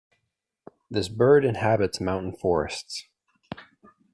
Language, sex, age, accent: English, male, 19-29, United States English